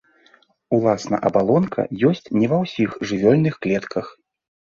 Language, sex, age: Belarusian, male, 40-49